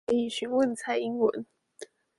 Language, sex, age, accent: Chinese, female, 19-29, 出生地：臺北市